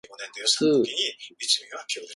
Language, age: Japanese, 40-49